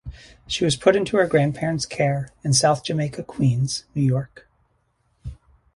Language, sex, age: English, male, 40-49